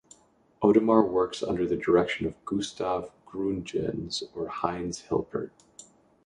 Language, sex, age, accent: English, male, 19-29, United States English